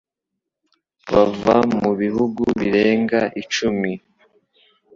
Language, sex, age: Kinyarwanda, male, under 19